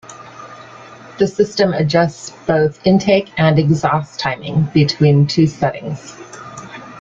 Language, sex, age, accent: English, female, 50-59, United States English